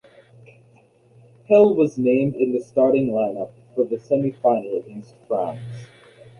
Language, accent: English, West Indies and Bermuda (Bahamas, Bermuda, Jamaica, Trinidad)